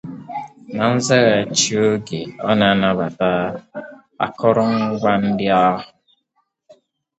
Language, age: Igbo, 19-29